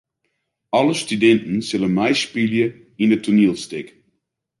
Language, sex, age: Western Frisian, male, 50-59